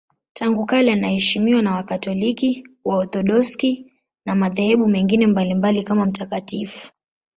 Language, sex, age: Swahili, male, 19-29